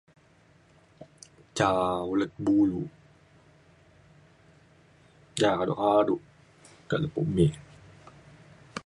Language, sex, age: Mainstream Kenyah, female, 19-29